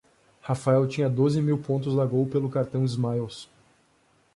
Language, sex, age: Portuguese, male, 19-29